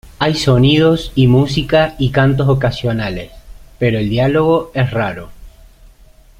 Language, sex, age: Spanish, male, 30-39